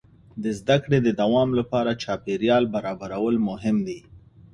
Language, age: Pashto, 30-39